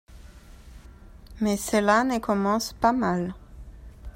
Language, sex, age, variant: French, female, 30-39, Français d'Europe